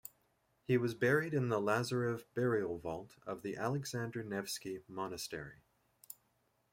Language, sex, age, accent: English, male, 30-39, Canadian English